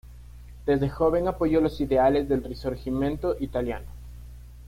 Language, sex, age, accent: Spanish, male, under 19, Andino-Pacífico: Colombia, Perú, Ecuador, oeste de Bolivia y Venezuela andina